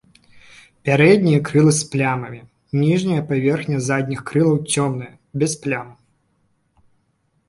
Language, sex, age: Belarusian, male, 19-29